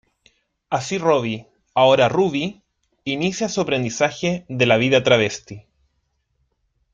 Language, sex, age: Spanish, male, 19-29